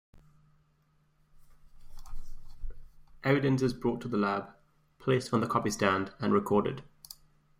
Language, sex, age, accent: English, male, 19-29, England English